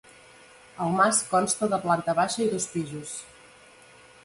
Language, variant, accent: Catalan, Central, central